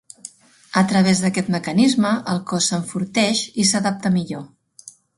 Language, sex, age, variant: Catalan, female, 50-59, Central